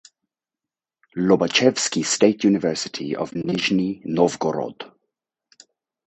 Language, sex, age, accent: English, male, 30-39, United States English